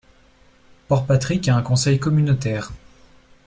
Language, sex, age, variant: French, male, 19-29, Français de métropole